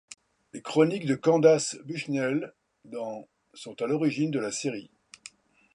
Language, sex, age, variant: French, male, 60-69, Français de métropole